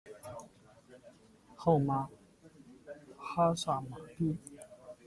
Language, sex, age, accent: Chinese, male, 19-29, 出生地：河北省